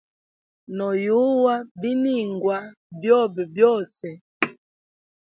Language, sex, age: Hemba, female, 30-39